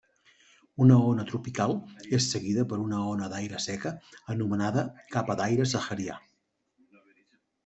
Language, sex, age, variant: Catalan, male, 50-59, Central